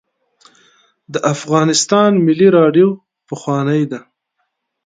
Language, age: Pashto, 30-39